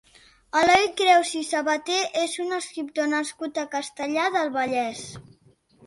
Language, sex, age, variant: Catalan, female, under 19, Central